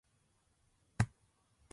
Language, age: Japanese, 19-29